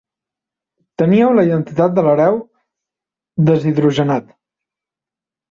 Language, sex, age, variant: Catalan, male, 30-39, Central